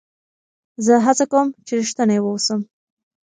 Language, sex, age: Pashto, female, 19-29